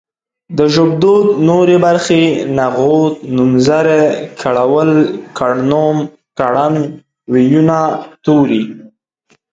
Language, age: Pashto, 19-29